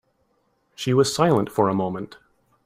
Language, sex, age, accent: English, male, 30-39, United States English